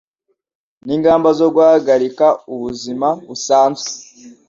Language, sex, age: Kinyarwanda, male, under 19